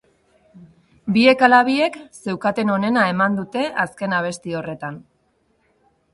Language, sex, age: Basque, female, 30-39